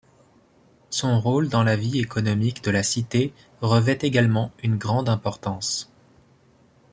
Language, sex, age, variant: French, male, 30-39, Français de métropole